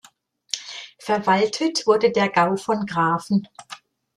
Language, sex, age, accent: German, female, 60-69, Deutschland Deutsch